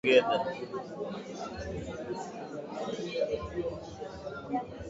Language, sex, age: English, male, 19-29